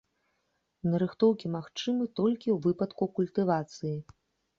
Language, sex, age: Belarusian, female, 30-39